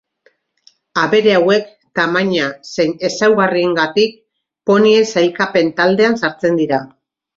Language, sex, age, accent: Basque, female, 50-59, Mendebalekoa (Araba, Bizkaia, Gipuzkoako mendebaleko herri batzuk)